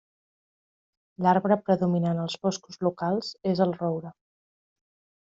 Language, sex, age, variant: Catalan, female, 40-49, Central